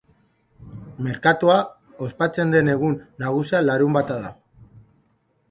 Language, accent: Basque, Mendebalekoa (Araba, Bizkaia, Gipuzkoako mendebaleko herri batzuk)